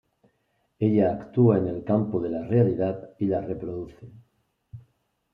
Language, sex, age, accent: Spanish, male, 50-59, España: Sur peninsular (Andalucia, Extremadura, Murcia)